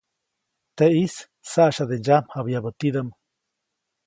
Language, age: Copainalá Zoque, 19-29